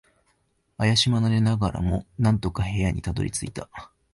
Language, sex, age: Japanese, male, 19-29